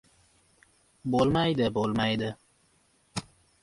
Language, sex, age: Uzbek, male, under 19